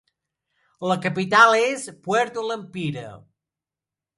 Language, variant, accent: Catalan, Central, central